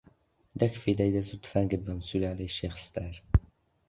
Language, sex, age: Central Kurdish, male, 19-29